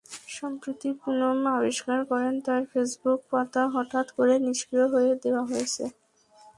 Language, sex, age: Bengali, female, 19-29